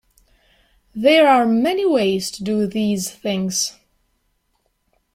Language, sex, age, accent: English, female, 30-39, United States English